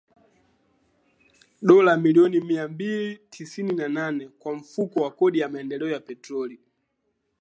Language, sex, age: Swahili, male, 19-29